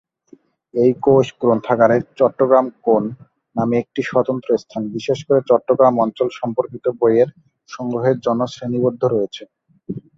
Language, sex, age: Bengali, male, 30-39